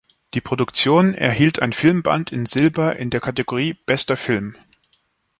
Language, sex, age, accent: German, male, 19-29, Schweizerdeutsch